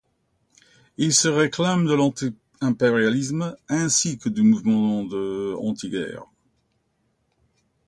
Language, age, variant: French, 70-79, Français de métropole